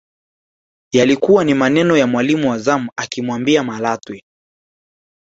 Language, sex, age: Swahili, male, 19-29